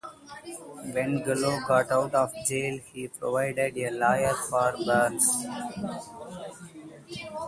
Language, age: English, 19-29